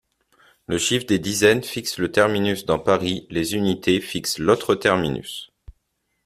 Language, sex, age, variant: French, male, 30-39, Français de métropole